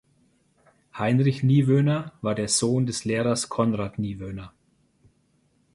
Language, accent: German, Deutschland Deutsch